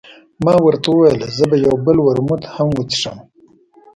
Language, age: Pashto, under 19